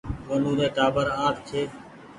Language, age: Goaria, 19-29